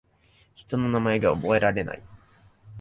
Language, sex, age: Japanese, male, 19-29